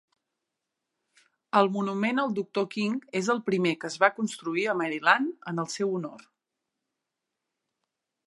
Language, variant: Catalan, Central